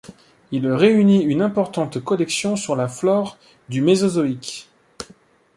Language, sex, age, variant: French, male, 40-49, Français de métropole